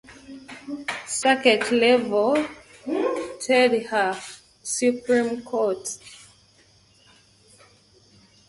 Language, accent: English, United States English